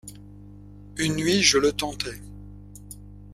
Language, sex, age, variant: French, male, 60-69, Français de métropole